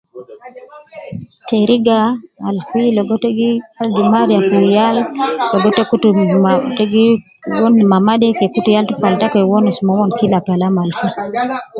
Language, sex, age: Nubi, female, 30-39